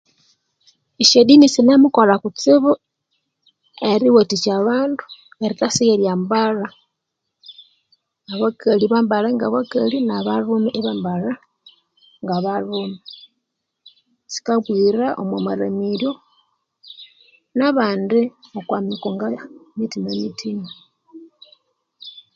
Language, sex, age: Konzo, female, 40-49